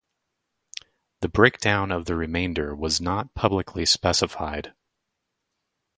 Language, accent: English, United States English